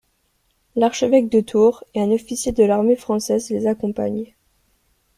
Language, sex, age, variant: French, female, under 19, Français de métropole